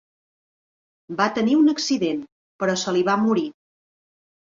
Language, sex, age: Catalan, female, 40-49